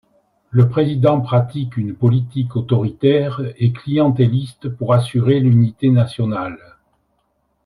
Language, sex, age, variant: French, male, 60-69, Français de métropole